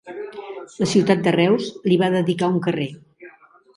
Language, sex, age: Catalan, female, 60-69